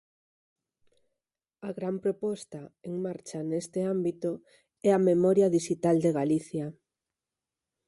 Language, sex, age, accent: Galician, female, 40-49, Normativo (estándar)